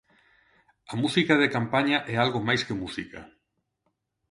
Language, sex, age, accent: Galician, male, 40-49, Normativo (estándar); Neofalante